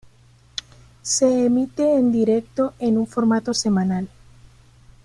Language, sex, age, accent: Spanish, female, 30-39, América central